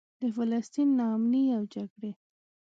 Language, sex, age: Pashto, female, 19-29